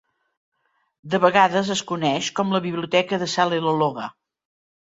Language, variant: Catalan, Central